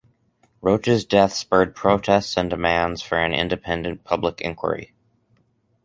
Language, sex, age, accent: English, male, 19-29, United States English